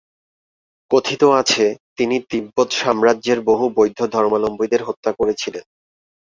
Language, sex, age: Bengali, male, 30-39